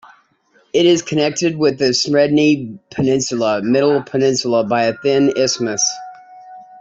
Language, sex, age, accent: English, female, 50-59, United States English